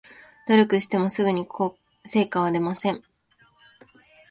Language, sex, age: Japanese, female, 19-29